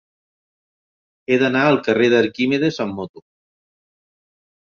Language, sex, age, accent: Catalan, male, 50-59, Neutre